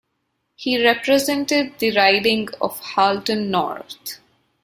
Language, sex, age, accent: English, female, 30-39, India and South Asia (India, Pakistan, Sri Lanka)